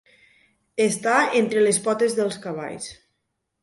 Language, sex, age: Catalan, female, 19-29